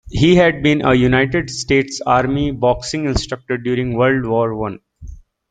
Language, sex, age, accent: English, male, 19-29, United States English